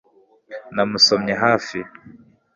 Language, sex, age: Kinyarwanda, male, 19-29